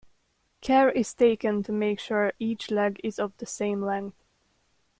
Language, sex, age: English, female, 19-29